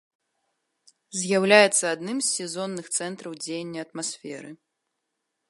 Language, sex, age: Belarusian, female, 19-29